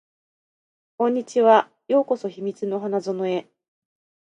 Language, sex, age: Japanese, female, 30-39